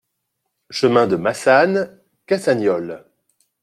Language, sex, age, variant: French, male, 40-49, Français de métropole